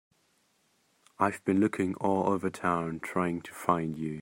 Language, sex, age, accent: English, male, under 19, England English